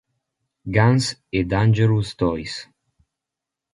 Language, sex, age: Italian, male, 19-29